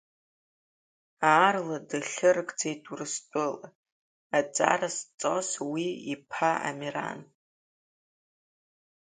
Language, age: Abkhazian, under 19